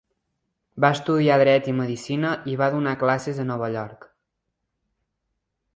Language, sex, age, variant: Catalan, male, 19-29, Central